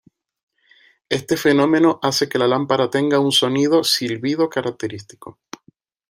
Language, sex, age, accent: Spanish, male, 30-39, España: Islas Canarias